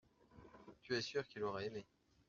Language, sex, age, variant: French, male, 30-39, Français de métropole